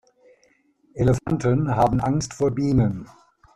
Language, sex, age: German, male, 70-79